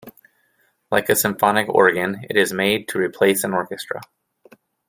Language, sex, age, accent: English, male, 19-29, United States English